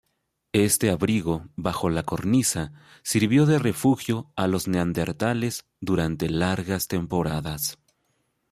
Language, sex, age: Spanish, male, 40-49